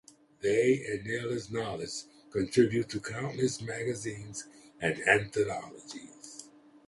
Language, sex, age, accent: English, male, 80-89, United States English